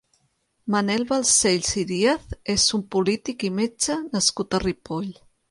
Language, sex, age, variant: Catalan, female, 40-49, Central